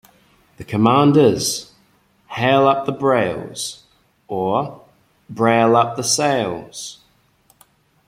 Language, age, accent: English, 30-39, New Zealand English